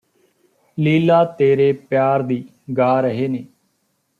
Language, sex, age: Punjabi, male, 30-39